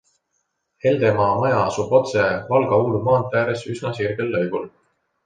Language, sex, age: Estonian, male, 40-49